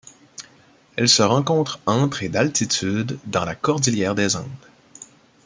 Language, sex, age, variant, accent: French, male, 30-39, Français d'Amérique du Nord, Français du Canada